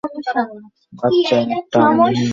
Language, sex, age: Bengali, male, 40-49